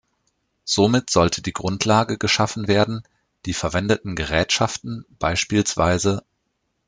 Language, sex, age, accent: German, male, 40-49, Deutschland Deutsch